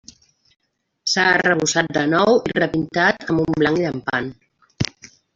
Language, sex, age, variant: Catalan, female, 50-59, Central